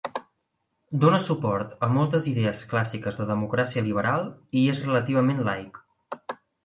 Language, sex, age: Catalan, male, 19-29